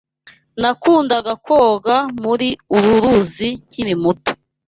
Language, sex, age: Kinyarwanda, female, 19-29